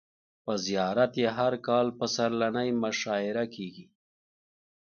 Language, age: Pashto, 30-39